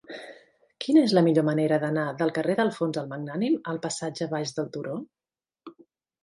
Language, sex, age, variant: Catalan, female, 40-49, Central